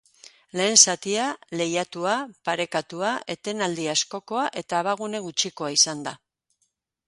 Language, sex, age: Basque, female, 60-69